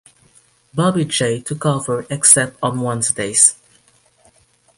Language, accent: English, United States English